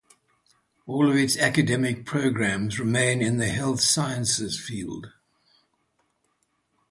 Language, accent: English, Southern African (South Africa, Zimbabwe, Namibia)